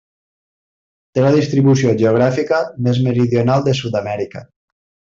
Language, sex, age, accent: Catalan, male, 30-39, valencià